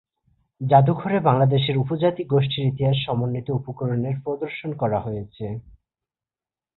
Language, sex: Bengali, male